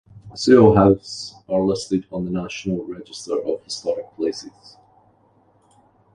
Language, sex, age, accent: English, male, 40-49, Scottish English